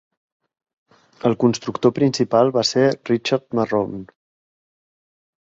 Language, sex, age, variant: Catalan, male, 40-49, Central